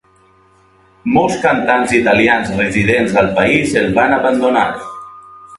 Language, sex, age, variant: Catalan, male, 40-49, Valencià meridional